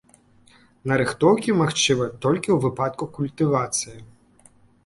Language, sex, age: Belarusian, male, 19-29